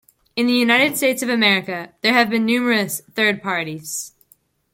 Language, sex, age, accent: English, female, under 19, United States English